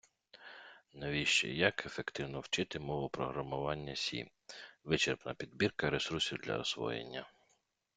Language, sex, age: Ukrainian, male, 30-39